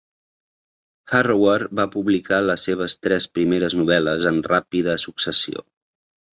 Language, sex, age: Catalan, male, 40-49